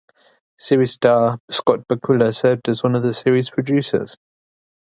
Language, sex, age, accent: English, male, 30-39, England English